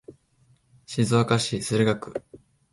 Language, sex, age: Japanese, male, 19-29